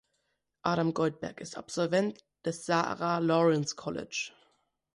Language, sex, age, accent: German, male, under 19, Deutschland Deutsch